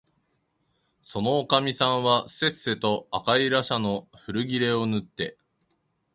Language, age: Japanese, 30-39